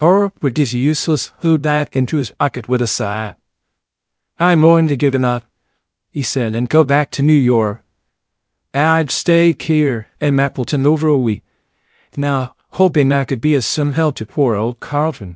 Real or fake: fake